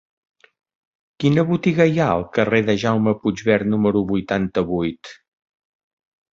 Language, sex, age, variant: Catalan, male, 60-69, Central